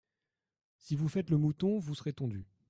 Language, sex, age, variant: French, male, 30-39, Français de métropole